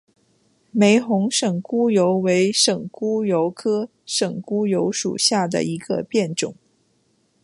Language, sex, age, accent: Chinese, female, 30-39, 出生地：广东省